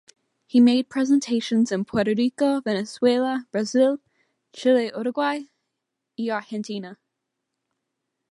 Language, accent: English, United States English